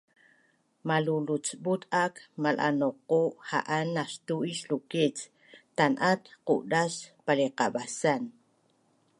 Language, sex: Bunun, female